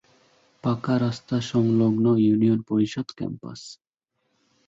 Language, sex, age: Bengali, male, 19-29